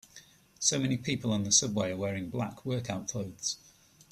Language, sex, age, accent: English, male, 30-39, England English